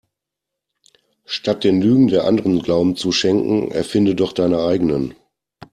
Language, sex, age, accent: German, male, 40-49, Deutschland Deutsch